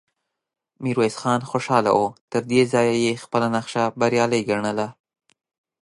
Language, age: Pashto, 19-29